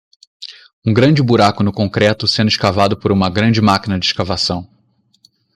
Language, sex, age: Portuguese, male, 19-29